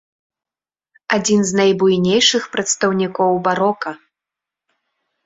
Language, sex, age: Belarusian, female, 19-29